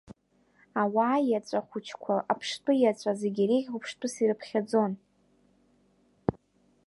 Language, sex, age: Abkhazian, female, 19-29